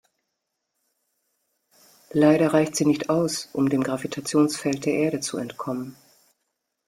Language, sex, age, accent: German, female, 50-59, Deutschland Deutsch